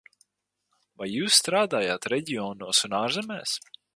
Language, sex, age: Latvian, male, 19-29